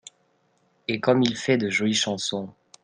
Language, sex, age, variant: French, male, 19-29, Français de métropole